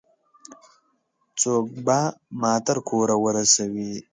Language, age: Pashto, 19-29